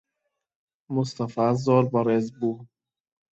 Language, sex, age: Central Kurdish, male, 30-39